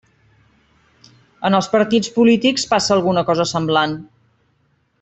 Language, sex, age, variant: Catalan, female, 50-59, Central